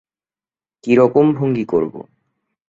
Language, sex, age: Bengali, male, 19-29